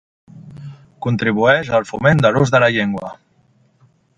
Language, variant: Catalan, Central